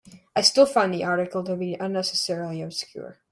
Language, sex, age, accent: English, male, under 19, United States English